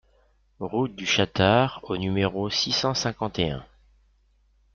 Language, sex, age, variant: French, male, 40-49, Français de métropole